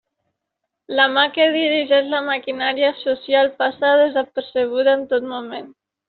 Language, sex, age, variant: Catalan, female, 19-29, Central